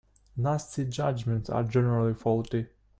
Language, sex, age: English, male, 19-29